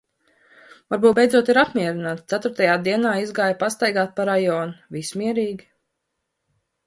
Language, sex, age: Latvian, female, 19-29